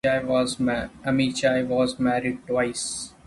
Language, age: English, 19-29